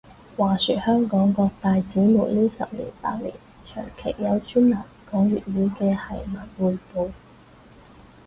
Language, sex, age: Cantonese, female, 30-39